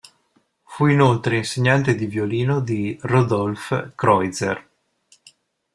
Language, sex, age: Italian, male, 60-69